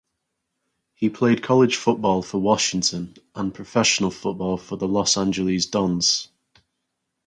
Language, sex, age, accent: English, male, 19-29, England English